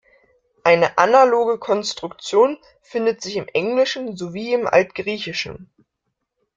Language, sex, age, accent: German, female, 19-29, Deutschland Deutsch